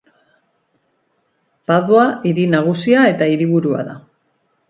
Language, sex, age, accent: Basque, female, 50-59, Mendebalekoa (Araba, Bizkaia, Gipuzkoako mendebaleko herri batzuk)